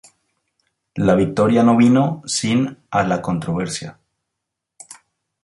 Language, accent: Spanish, Andino-Pacífico: Colombia, Perú, Ecuador, oeste de Bolivia y Venezuela andina